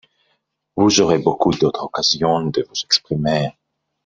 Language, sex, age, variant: French, male, 30-39, Français de métropole